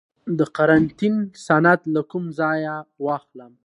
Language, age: Pashto, 19-29